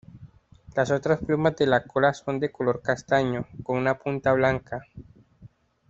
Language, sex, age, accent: Spanish, male, 19-29, Caribe: Cuba, Venezuela, Puerto Rico, República Dominicana, Panamá, Colombia caribeña, México caribeño, Costa del golfo de México